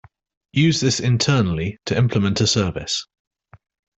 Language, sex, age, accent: English, male, 40-49, England English